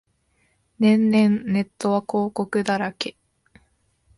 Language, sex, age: Japanese, female, 19-29